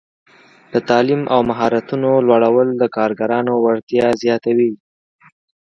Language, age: Pashto, under 19